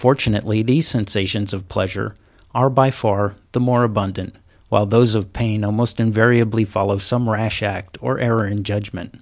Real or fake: real